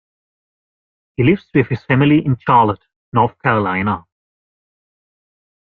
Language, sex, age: English, male, 40-49